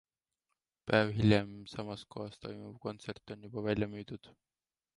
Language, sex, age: Estonian, male, 19-29